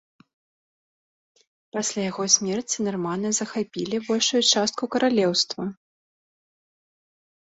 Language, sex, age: Belarusian, female, 30-39